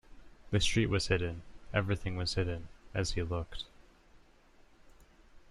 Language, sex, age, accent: English, male, under 19, United States English